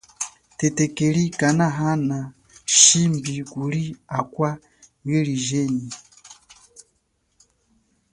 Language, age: Chokwe, 40-49